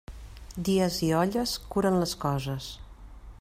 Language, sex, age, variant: Catalan, female, 50-59, Central